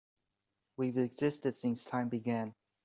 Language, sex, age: English, male, 19-29